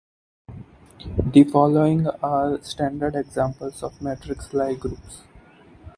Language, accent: English, India and South Asia (India, Pakistan, Sri Lanka)